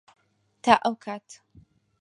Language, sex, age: Central Kurdish, female, 19-29